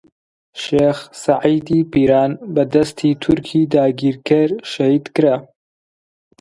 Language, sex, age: Central Kurdish, male, 19-29